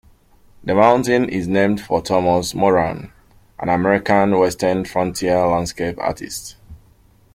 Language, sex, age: English, male, 19-29